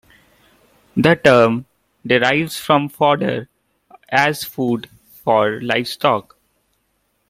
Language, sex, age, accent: English, male, 19-29, India and South Asia (India, Pakistan, Sri Lanka)